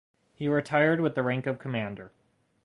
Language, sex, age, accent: English, male, under 19, United States English